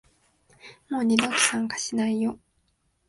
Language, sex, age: Japanese, female, 19-29